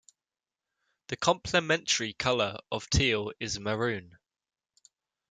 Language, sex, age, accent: English, male, 19-29, England English